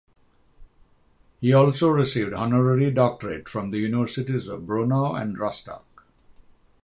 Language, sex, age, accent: English, male, 50-59, United States English; England English